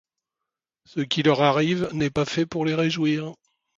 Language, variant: French, Français de métropole